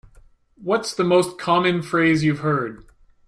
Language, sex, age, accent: English, male, 19-29, Canadian English